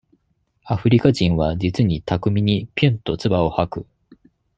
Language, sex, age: Japanese, male, 30-39